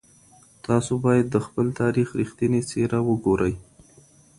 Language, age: Pashto, 30-39